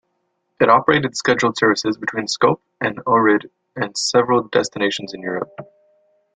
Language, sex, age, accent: English, male, under 19, United States English